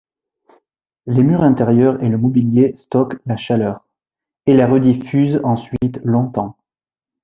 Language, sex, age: French, male, 30-39